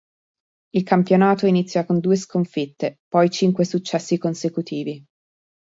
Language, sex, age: Italian, female, 30-39